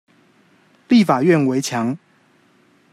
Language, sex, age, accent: Chinese, male, 30-39, 出生地：高雄市